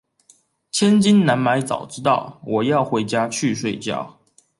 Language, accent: Chinese, 出生地：臺中市